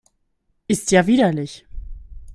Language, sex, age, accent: German, female, 19-29, Deutschland Deutsch